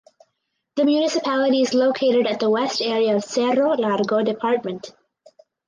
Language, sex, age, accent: English, female, under 19, United States English